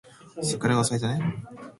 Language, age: Japanese, 19-29